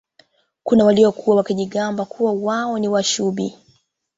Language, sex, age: Swahili, female, 19-29